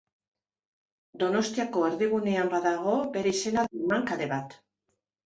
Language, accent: Basque, Mendebalekoa (Araba, Bizkaia, Gipuzkoako mendebaleko herri batzuk)